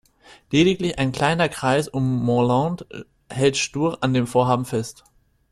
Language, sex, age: German, male, 19-29